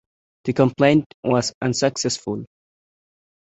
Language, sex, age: English, male, 19-29